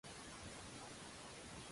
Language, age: Cantonese, 19-29